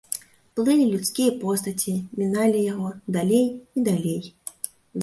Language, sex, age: Belarusian, female, 30-39